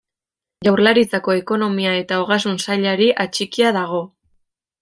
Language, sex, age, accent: Basque, female, 19-29, Mendebalekoa (Araba, Bizkaia, Gipuzkoako mendebaleko herri batzuk)